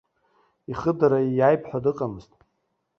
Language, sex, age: Abkhazian, male, 40-49